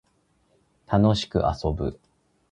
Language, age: Japanese, 19-29